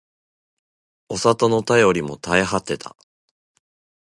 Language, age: Japanese, 19-29